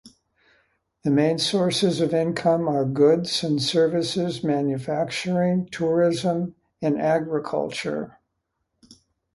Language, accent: English, United States English